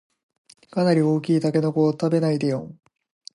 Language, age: Japanese, 19-29